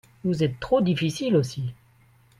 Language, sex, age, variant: French, male, 40-49, Français de métropole